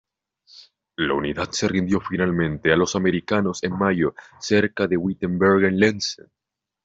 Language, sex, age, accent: Spanish, male, under 19, Andino-Pacífico: Colombia, Perú, Ecuador, oeste de Bolivia y Venezuela andina